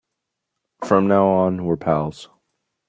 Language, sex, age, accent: English, male, 19-29, United States English